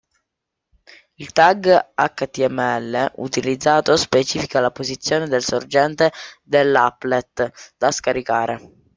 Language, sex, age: Italian, male, under 19